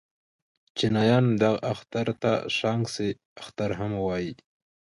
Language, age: Pashto, 19-29